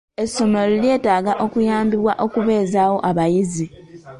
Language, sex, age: Ganda, male, 19-29